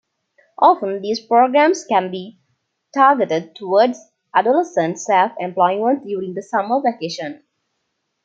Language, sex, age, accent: English, female, 19-29, India and South Asia (India, Pakistan, Sri Lanka)